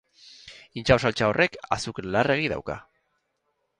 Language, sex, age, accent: Basque, male, 30-39, Erdialdekoa edo Nafarra (Gipuzkoa, Nafarroa)